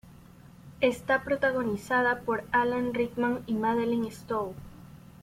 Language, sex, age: Spanish, female, 19-29